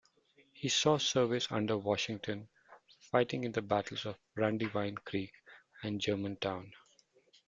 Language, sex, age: English, male, 40-49